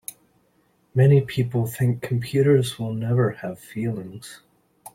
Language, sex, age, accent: English, male, 19-29, United States English